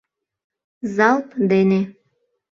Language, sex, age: Mari, female, 19-29